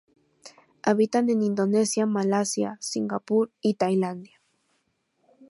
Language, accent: Spanish, México